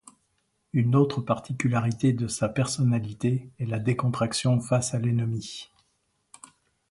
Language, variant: French, Français de métropole